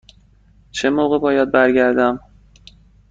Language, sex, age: Persian, male, 19-29